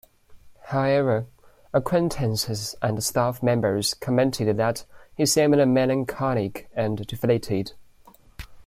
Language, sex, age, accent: English, male, 19-29, United States English